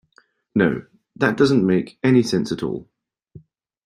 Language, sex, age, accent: English, male, 19-29, England English